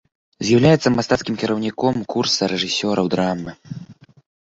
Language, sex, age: Belarusian, male, 19-29